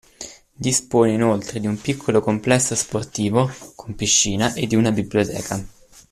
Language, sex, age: Italian, male, 19-29